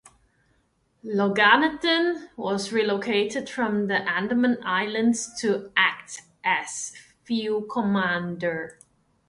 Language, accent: English, Hong Kong English